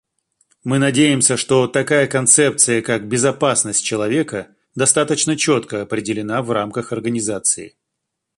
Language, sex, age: Russian, male, 40-49